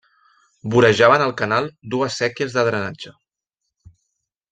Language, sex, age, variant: Catalan, male, 30-39, Central